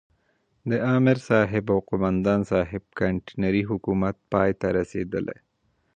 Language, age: Pashto, 19-29